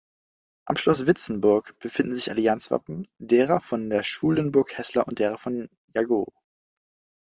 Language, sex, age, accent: German, male, 19-29, Deutschland Deutsch